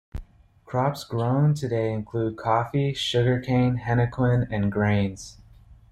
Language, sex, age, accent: English, male, 19-29, United States English